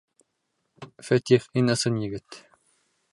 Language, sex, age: Bashkir, male, 19-29